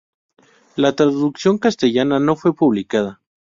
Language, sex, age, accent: Spanish, male, 19-29, México